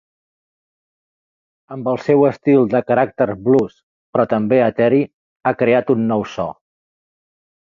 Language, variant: Catalan, Central